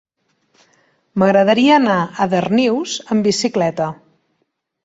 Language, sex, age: Catalan, female, 50-59